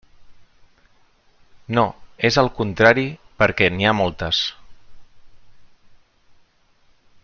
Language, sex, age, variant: Catalan, male, 40-49, Central